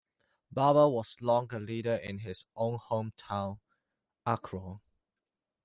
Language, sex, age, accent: English, male, 19-29, Hong Kong English